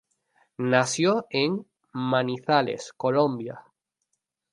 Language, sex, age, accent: Spanish, male, 19-29, España: Islas Canarias